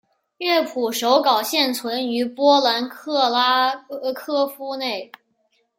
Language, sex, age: Chinese, male, under 19